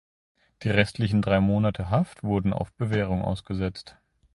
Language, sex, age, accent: German, male, 30-39, Deutschland Deutsch